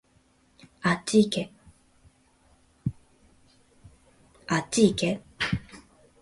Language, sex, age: Japanese, female, 30-39